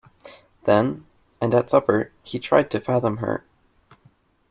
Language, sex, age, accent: English, male, 19-29, United States English